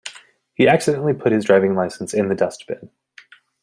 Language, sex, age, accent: English, male, 30-39, United States English